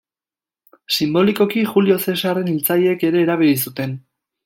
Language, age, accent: Basque, 19-29, Mendebalekoa (Araba, Bizkaia, Gipuzkoako mendebaleko herri batzuk)